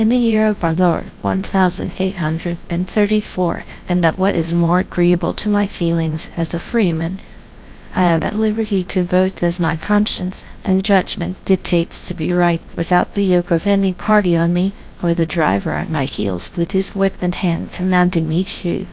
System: TTS, GlowTTS